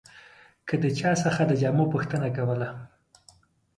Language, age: Pashto, 30-39